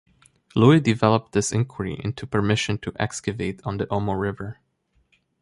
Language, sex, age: English, male, 19-29